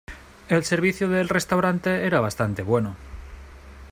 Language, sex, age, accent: Spanish, male, 30-39, España: Norte peninsular (Asturias, Castilla y León, Cantabria, País Vasco, Navarra, Aragón, La Rioja, Guadalajara, Cuenca)